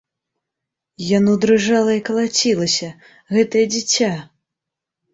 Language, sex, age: Belarusian, female, under 19